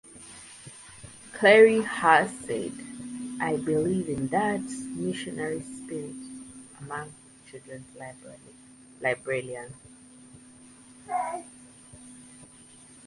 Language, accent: English, United States English